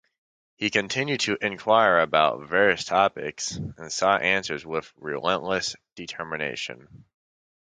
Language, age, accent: English, 19-29, United States English